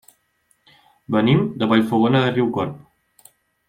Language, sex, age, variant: Catalan, male, 19-29, Central